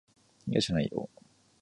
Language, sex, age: Japanese, male, 19-29